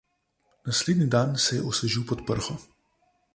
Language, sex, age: Slovenian, male, 30-39